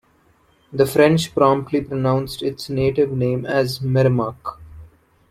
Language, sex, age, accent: English, male, 19-29, India and South Asia (India, Pakistan, Sri Lanka)